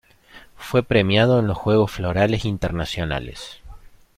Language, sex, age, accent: Spanish, male, 30-39, Rioplatense: Argentina, Uruguay, este de Bolivia, Paraguay